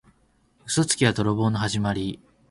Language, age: Japanese, 19-29